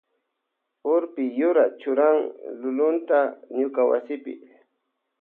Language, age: Loja Highland Quichua, 40-49